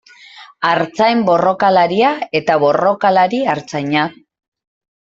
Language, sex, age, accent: Basque, female, 30-39, Mendebalekoa (Araba, Bizkaia, Gipuzkoako mendebaleko herri batzuk)